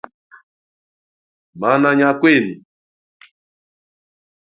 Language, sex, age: Chokwe, male, 40-49